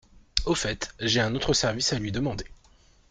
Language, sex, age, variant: French, male, 30-39, Français de métropole